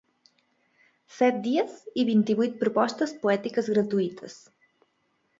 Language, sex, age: Catalan, female, 19-29